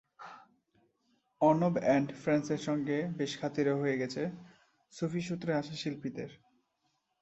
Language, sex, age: Bengali, male, 19-29